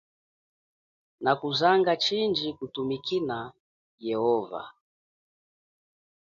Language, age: Chokwe, 30-39